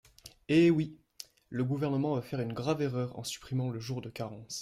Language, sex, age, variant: French, male, 19-29, Français de métropole